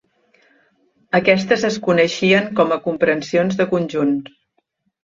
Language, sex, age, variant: Catalan, female, 60-69, Central